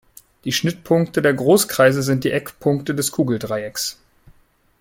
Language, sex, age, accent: German, male, 19-29, Deutschland Deutsch